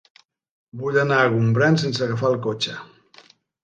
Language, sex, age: Catalan, male, 70-79